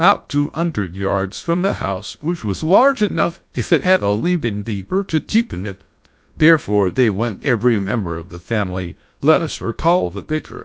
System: TTS, GlowTTS